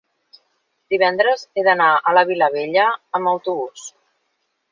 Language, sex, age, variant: Catalan, female, 30-39, Central